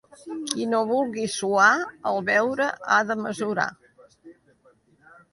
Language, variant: Catalan, Central